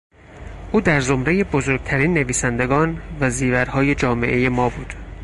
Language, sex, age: Persian, male, 30-39